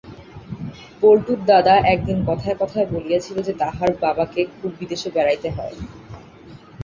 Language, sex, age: Bengali, female, 19-29